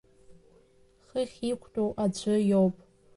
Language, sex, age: Abkhazian, female, under 19